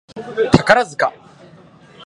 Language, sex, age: Japanese, male, 19-29